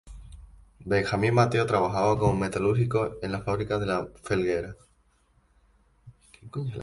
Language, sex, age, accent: Spanish, male, 19-29, España: Islas Canarias